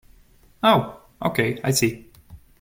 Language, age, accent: English, 19-29, Canadian English